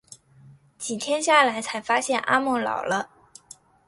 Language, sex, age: Chinese, female, 19-29